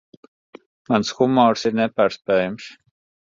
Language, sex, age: Latvian, male, 30-39